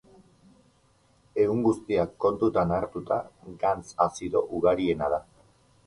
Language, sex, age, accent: Basque, male, 40-49, Erdialdekoa edo Nafarra (Gipuzkoa, Nafarroa)